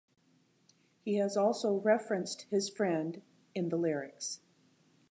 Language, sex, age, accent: English, female, 60-69, United States English